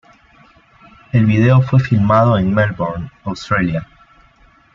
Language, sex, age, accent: Spanish, male, 19-29, Andino-Pacífico: Colombia, Perú, Ecuador, oeste de Bolivia y Venezuela andina